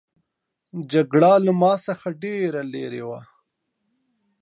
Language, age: Pashto, 19-29